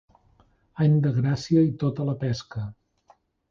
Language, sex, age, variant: Catalan, male, 40-49, Nord-Occidental